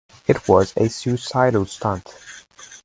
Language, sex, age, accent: English, male, under 19, Canadian English